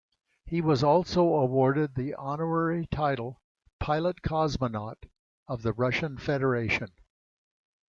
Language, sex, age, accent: English, male, 80-89, United States English